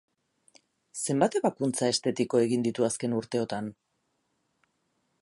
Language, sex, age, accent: Basque, female, 40-49, Erdialdekoa edo Nafarra (Gipuzkoa, Nafarroa)